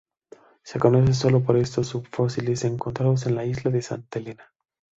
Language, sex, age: Spanish, male, 19-29